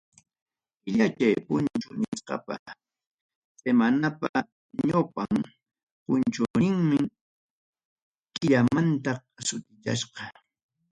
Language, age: Ayacucho Quechua, 60-69